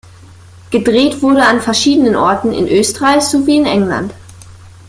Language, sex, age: German, female, under 19